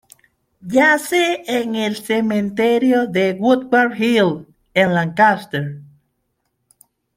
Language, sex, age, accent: Spanish, male, 30-39, Caribe: Cuba, Venezuela, Puerto Rico, República Dominicana, Panamá, Colombia caribeña, México caribeño, Costa del golfo de México